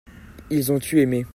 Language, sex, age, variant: French, male, under 19, Français de métropole